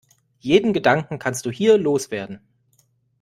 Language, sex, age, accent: German, male, 19-29, Deutschland Deutsch